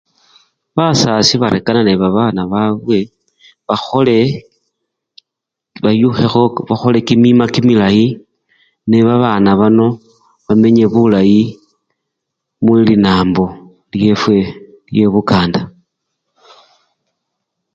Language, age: Luyia, 50-59